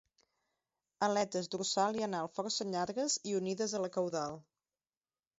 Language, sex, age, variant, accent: Catalan, female, 30-39, Central, central